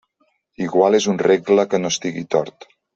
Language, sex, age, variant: Catalan, male, 50-59, Central